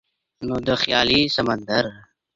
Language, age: Pashto, 19-29